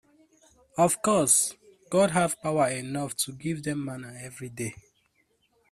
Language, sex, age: English, male, under 19